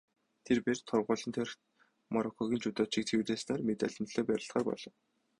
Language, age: Mongolian, 19-29